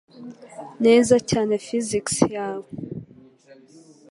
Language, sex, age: Kinyarwanda, female, 19-29